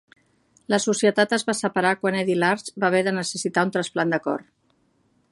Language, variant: Catalan, Central